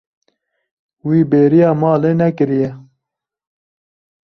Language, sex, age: Kurdish, male, 30-39